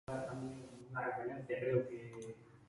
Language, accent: Spanish, España: Norte peninsular (Asturias, Castilla y León, Cantabria, País Vasco, Navarra, Aragón, La Rioja, Guadalajara, Cuenca)